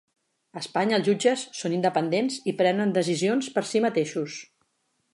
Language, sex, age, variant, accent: Catalan, female, 40-49, Central, central; Oriental